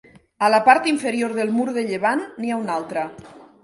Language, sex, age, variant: Catalan, female, 40-49, Nord-Occidental